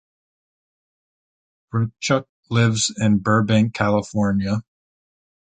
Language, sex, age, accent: English, male, 19-29, United States English